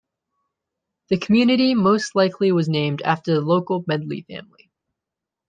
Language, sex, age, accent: English, male, 19-29, United States English